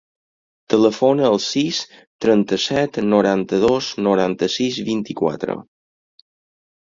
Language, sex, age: Catalan, male, 50-59